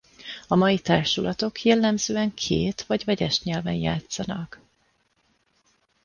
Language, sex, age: Hungarian, female, 30-39